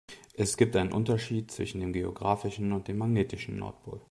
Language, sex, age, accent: German, male, 30-39, Deutschland Deutsch